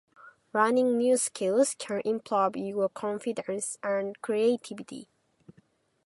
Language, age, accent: Japanese, 19-29, 標準語